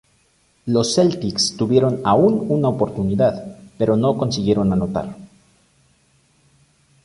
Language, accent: Spanish, México